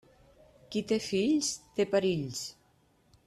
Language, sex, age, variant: Catalan, female, 50-59, Central